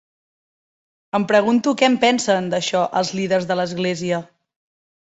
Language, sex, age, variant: Catalan, female, 30-39, Central